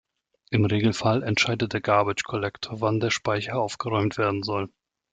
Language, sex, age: German, male, 30-39